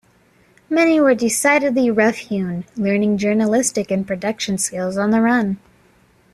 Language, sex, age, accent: English, female, 19-29, United States English